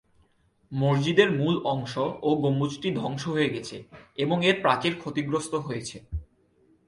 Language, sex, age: Bengali, male, 19-29